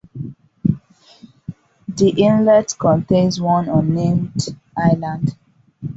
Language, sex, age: English, female, 19-29